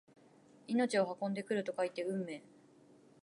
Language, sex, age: Japanese, female, 19-29